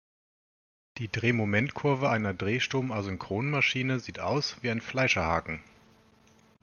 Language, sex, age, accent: German, male, 19-29, Deutschland Deutsch